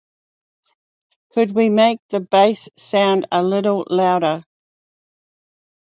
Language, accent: English, New Zealand English